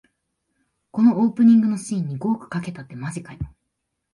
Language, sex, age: Japanese, female, 19-29